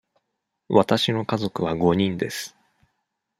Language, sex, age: Japanese, male, 19-29